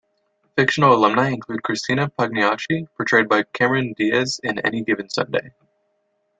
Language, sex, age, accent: English, male, under 19, United States English